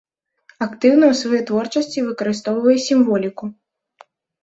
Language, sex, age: Belarusian, female, under 19